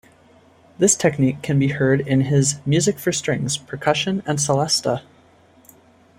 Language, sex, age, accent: English, male, 19-29, United States English